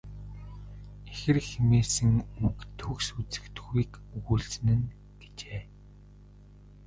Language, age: Mongolian, 19-29